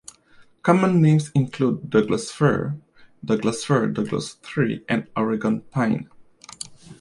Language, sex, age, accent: English, male, 19-29, Canadian English